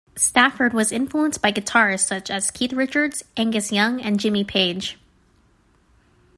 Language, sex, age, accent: English, female, 19-29, United States English